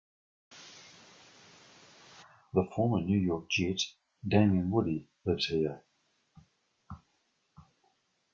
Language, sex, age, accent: English, male, 60-69, New Zealand English